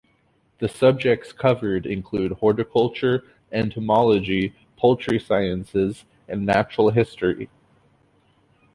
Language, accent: English, United States English